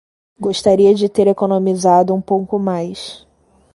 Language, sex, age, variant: Portuguese, female, 30-39, Portuguese (Brasil)